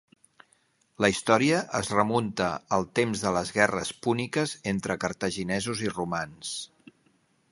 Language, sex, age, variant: Catalan, male, 50-59, Central